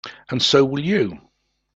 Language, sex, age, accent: English, male, 70-79, England English